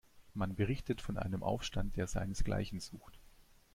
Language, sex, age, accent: German, male, 30-39, Deutschland Deutsch